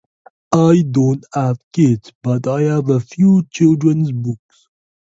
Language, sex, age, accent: English, male, 19-29, England English